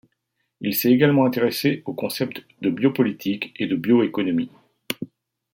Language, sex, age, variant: French, male, 40-49, Français de métropole